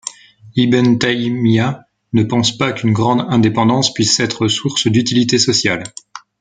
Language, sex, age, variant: French, male, 19-29, Français de métropole